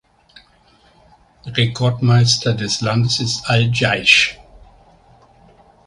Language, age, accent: German, 70-79, Deutschland Deutsch